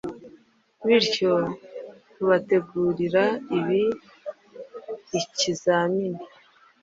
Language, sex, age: Kinyarwanda, female, 30-39